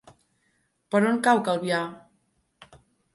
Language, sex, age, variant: Catalan, female, 19-29, Central